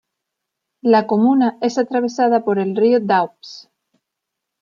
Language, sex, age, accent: Spanish, female, 30-39, España: Sur peninsular (Andalucia, Extremadura, Murcia)